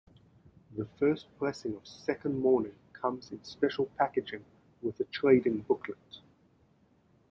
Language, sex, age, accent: English, male, 40-49, Southern African (South Africa, Zimbabwe, Namibia)